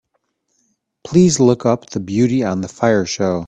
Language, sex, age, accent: English, male, 40-49, United States English